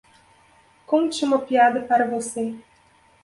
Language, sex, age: Portuguese, female, 30-39